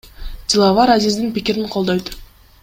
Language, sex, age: Kyrgyz, female, 19-29